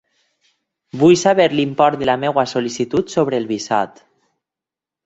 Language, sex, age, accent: Catalan, male, 19-29, valencià